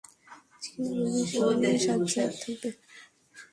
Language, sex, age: Bengali, female, 19-29